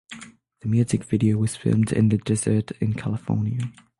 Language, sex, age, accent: English, male, under 19, french accent